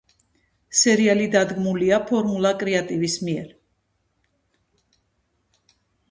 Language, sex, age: Georgian, female, 60-69